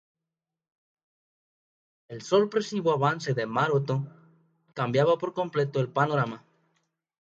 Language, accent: Spanish, México